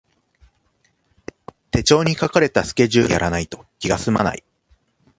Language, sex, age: Japanese, male, 30-39